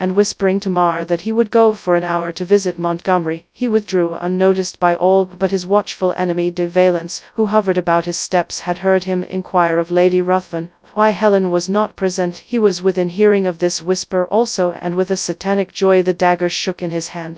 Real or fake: fake